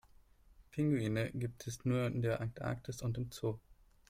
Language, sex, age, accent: German, male, 19-29, Deutschland Deutsch